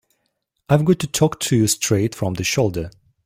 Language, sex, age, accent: English, male, 30-39, New Zealand English